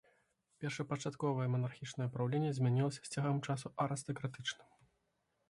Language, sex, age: Belarusian, male, 30-39